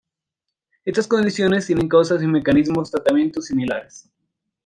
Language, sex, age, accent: Spanish, male, 19-29, Andino-Pacífico: Colombia, Perú, Ecuador, oeste de Bolivia y Venezuela andina